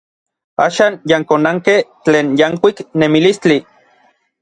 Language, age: Orizaba Nahuatl, 30-39